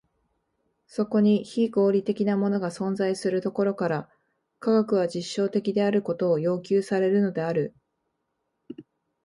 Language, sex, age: Japanese, female, 30-39